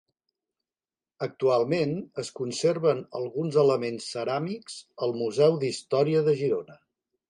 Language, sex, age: Catalan, male, 50-59